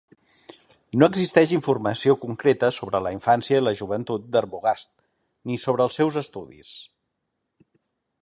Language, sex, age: Catalan, male, 40-49